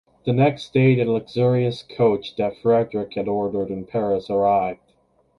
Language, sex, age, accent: English, male, under 19, United States English